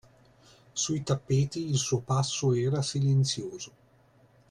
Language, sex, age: Italian, male, 30-39